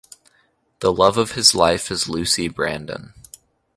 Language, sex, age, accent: English, male, 19-29, United States English